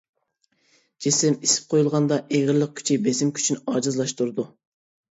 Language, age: Uyghur, 19-29